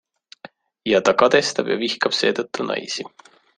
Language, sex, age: Estonian, male, 19-29